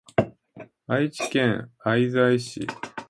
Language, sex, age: Japanese, male, 50-59